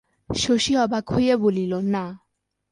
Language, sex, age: Bengali, female, 19-29